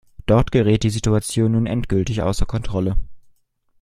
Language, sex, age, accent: German, male, 19-29, Deutschland Deutsch